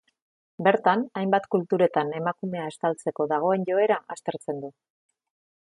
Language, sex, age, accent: Basque, female, 40-49, Mendebalekoa (Araba, Bizkaia, Gipuzkoako mendebaleko herri batzuk)